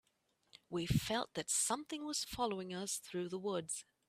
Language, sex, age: English, female, 40-49